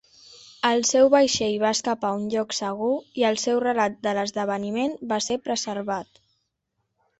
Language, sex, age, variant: Catalan, female, under 19, Central